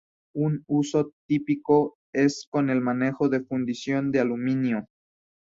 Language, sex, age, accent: Spanish, male, 19-29, México